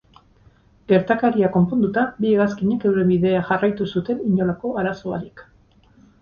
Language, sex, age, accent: Basque, female, 50-59, Erdialdekoa edo Nafarra (Gipuzkoa, Nafarroa)